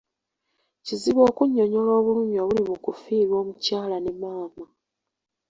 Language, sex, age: Ganda, female, 19-29